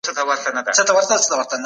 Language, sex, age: Pashto, female, 30-39